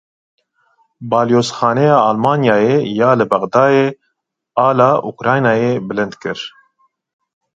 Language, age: Kurdish, 30-39